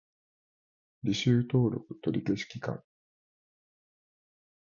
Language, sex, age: Japanese, male, 50-59